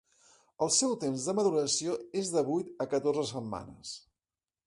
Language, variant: Catalan, Central